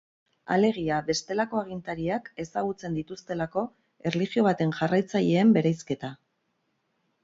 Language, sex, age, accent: Basque, female, 40-49, Erdialdekoa edo Nafarra (Gipuzkoa, Nafarroa)